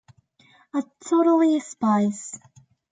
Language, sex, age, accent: English, female, 19-29, Irish English